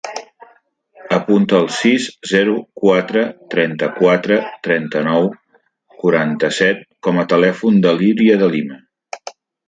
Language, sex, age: Catalan, male, 50-59